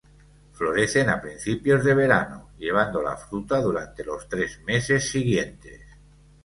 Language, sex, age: Spanish, male, 60-69